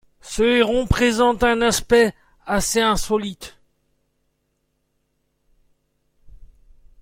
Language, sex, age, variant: French, male, 40-49, Français de métropole